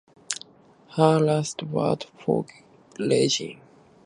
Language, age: English, under 19